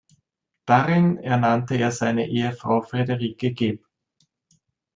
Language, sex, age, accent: German, male, 30-39, Österreichisches Deutsch